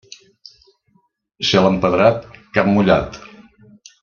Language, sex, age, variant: Catalan, male, 70-79, Central